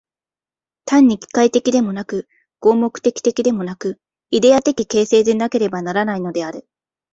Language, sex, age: Japanese, female, 19-29